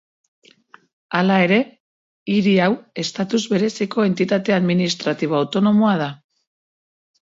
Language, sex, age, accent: Basque, female, 40-49, Mendebalekoa (Araba, Bizkaia, Gipuzkoako mendebaleko herri batzuk)